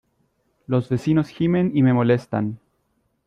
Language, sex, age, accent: Spanish, male, 30-39, Chileno: Chile, Cuyo